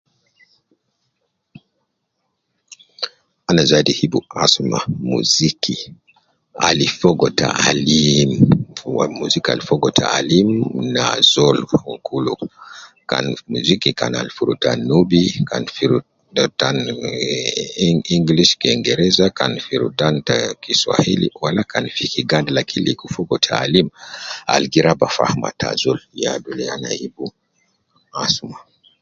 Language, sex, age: Nubi, male, 50-59